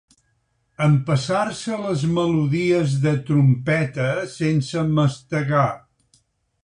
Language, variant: Catalan, Central